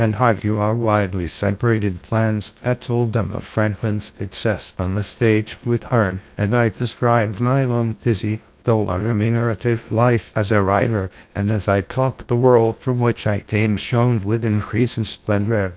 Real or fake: fake